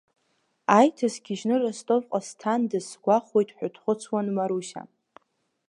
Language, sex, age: Abkhazian, female, under 19